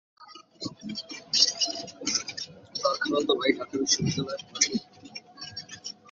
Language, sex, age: Bengali, male, 19-29